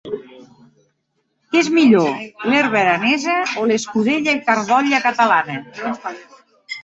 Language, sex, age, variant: Catalan, female, 50-59, Septentrional